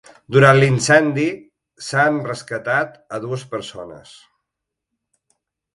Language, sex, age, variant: Catalan, male, 40-49, Balear